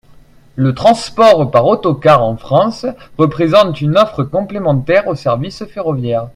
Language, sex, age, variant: French, male, 19-29, Français de métropole